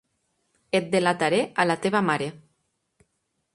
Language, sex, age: Catalan, female, 30-39